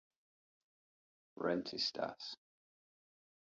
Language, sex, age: English, male, 40-49